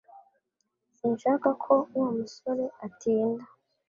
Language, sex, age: Kinyarwanda, female, 19-29